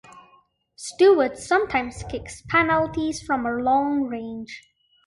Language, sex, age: English, male, under 19